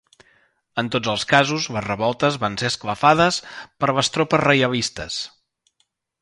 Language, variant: Catalan, Central